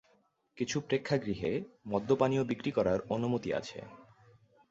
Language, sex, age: Bengali, male, 19-29